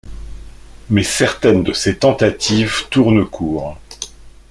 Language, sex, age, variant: French, male, 50-59, Français de métropole